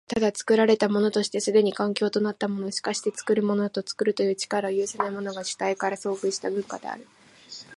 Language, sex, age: Japanese, female, 19-29